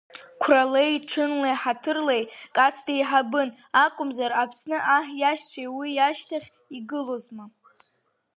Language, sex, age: Abkhazian, female, under 19